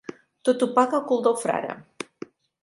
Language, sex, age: Catalan, female, 50-59